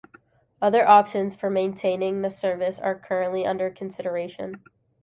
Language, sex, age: English, female, 19-29